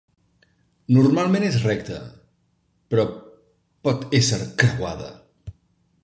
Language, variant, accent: Catalan, Central, central